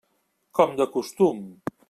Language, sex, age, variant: Catalan, male, 50-59, Central